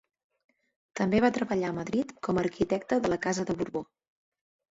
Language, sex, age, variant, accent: Catalan, female, 30-39, Central, central; estàndard